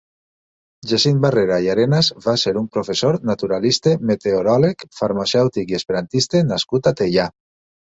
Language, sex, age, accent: Catalan, male, 50-59, valencià